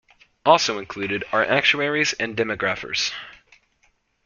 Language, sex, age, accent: English, male, under 19, United States English